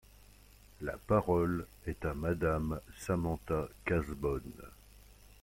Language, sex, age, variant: French, male, 50-59, Français de métropole